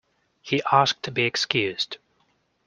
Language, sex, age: English, male, 19-29